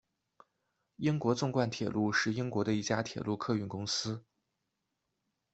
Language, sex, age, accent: Chinese, male, 19-29, 出生地：辽宁省